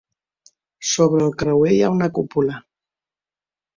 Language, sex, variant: Catalan, female, Central